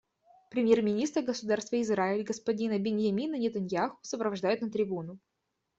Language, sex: Russian, female